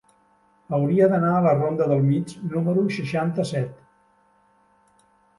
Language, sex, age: Catalan, male, 70-79